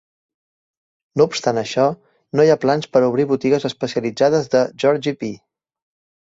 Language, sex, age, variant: Catalan, male, 30-39, Central